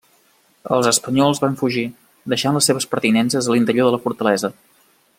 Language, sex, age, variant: Catalan, male, 30-39, Central